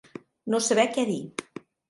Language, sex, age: Catalan, female, 50-59